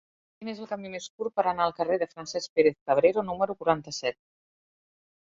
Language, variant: Catalan, Central